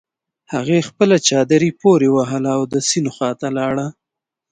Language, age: Pashto, 30-39